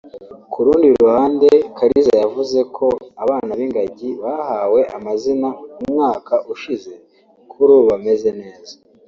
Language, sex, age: Kinyarwanda, male, under 19